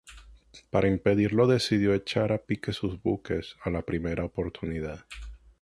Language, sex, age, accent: Spanish, male, 19-29, Caribe: Cuba, Venezuela, Puerto Rico, República Dominicana, Panamá, Colombia caribeña, México caribeño, Costa del golfo de México